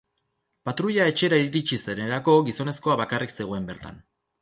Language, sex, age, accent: Basque, male, 30-39, Erdialdekoa edo Nafarra (Gipuzkoa, Nafarroa)